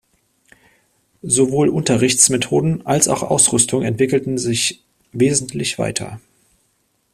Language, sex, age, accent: German, male, 30-39, Deutschland Deutsch